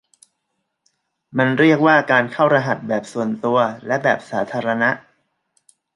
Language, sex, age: Thai, male, 30-39